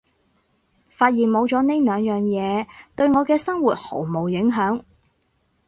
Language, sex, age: Cantonese, female, 30-39